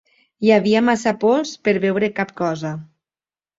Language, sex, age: Catalan, female, 40-49